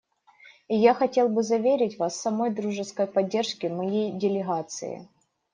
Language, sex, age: Russian, female, 19-29